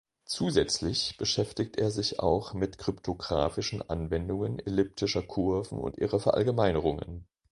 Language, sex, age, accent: German, male, 40-49, Deutschland Deutsch